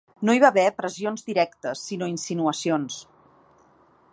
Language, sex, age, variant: Catalan, female, 40-49, Central